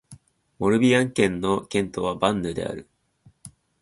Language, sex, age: Japanese, male, 19-29